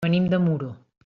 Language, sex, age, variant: Catalan, female, 40-49, Central